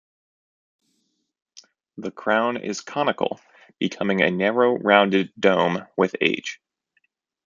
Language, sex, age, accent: English, male, 30-39, United States English